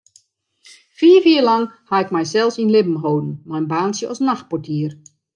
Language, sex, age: Western Frisian, female, 40-49